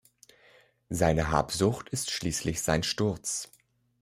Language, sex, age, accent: German, male, 30-39, Deutschland Deutsch